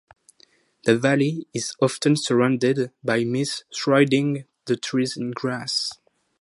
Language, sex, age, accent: English, male, 19-29, French